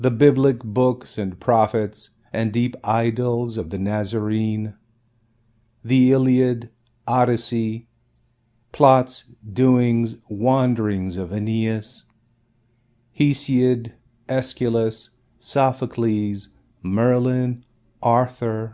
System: none